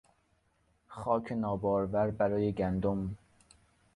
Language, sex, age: Persian, male, 19-29